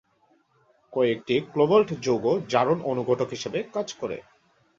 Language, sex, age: Bengali, male, 19-29